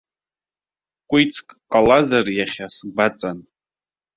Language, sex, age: Abkhazian, male, 30-39